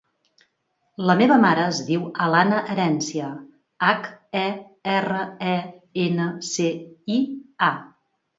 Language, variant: Catalan, Central